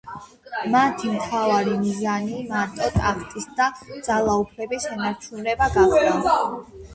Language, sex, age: Georgian, female, under 19